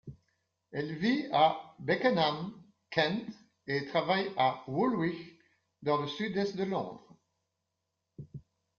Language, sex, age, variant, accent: French, female, 60-69, Français d'Europe, Français de Belgique